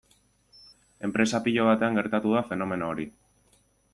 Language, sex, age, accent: Basque, male, 19-29, Erdialdekoa edo Nafarra (Gipuzkoa, Nafarroa)